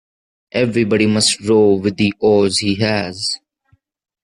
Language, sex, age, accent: English, male, 19-29, India and South Asia (India, Pakistan, Sri Lanka)